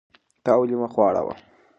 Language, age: Pashto, under 19